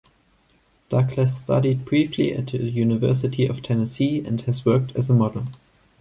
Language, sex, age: English, male, 19-29